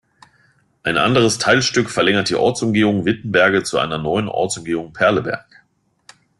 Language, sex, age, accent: German, male, 40-49, Deutschland Deutsch